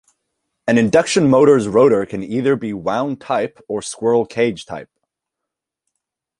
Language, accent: English, New Zealand English